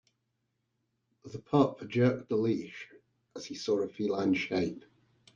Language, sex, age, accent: English, male, 50-59, England English